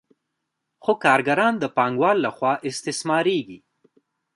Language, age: Pashto, 19-29